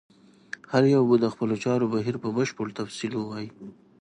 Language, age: Pashto, 19-29